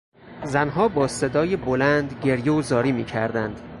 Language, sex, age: Persian, male, 30-39